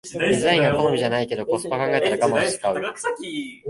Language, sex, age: Japanese, male, under 19